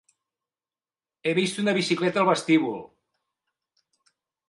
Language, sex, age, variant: Catalan, male, 60-69, Central